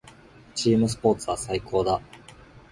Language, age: Japanese, 19-29